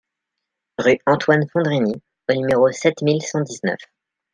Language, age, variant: French, 19-29, Français de métropole